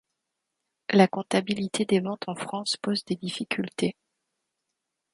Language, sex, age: French, female, 19-29